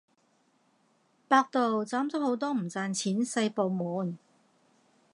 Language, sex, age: Cantonese, female, 40-49